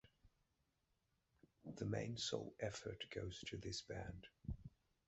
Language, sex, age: English, male, 19-29